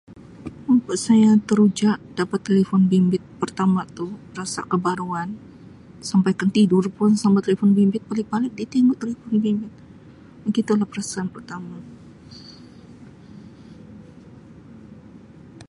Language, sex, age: Sabah Malay, female, 40-49